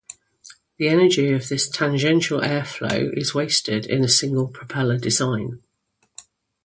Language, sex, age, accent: English, female, 50-59, England English